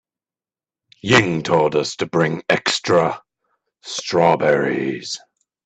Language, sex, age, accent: English, male, 19-29, England English